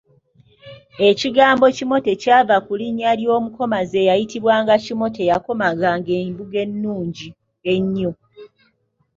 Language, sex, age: Ganda, female, 30-39